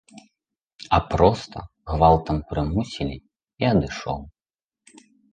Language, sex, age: Belarusian, male, 30-39